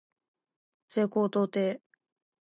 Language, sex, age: Japanese, female, 19-29